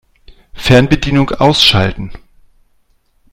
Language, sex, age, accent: German, male, 40-49, Deutschland Deutsch